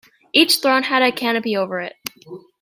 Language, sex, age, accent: English, female, under 19, United States English